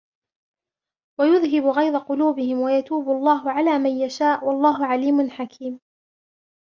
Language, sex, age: Arabic, female, 19-29